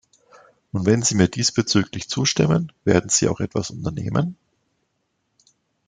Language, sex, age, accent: German, male, 40-49, Deutschland Deutsch